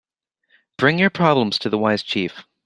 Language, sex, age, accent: English, male, under 19, United States English